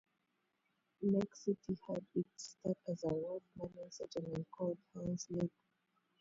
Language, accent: English, England English